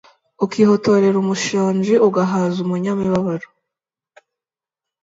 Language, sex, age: Kinyarwanda, female, 19-29